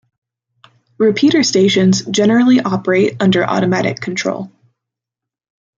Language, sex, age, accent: English, female, 19-29, United States English